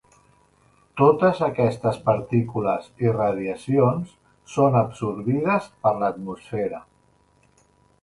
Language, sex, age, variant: Catalan, male, 50-59, Central